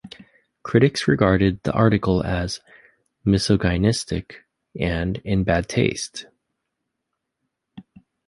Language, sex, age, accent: English, male, 30-39, United States English